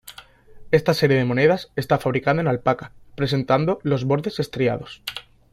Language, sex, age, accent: Spanish, male, 19-29, España: Sur peninsular (Andalucia, Extremadura, Murcia)